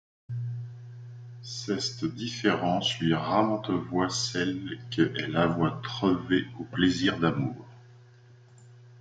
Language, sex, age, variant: French, male, 40-49, Français de métropole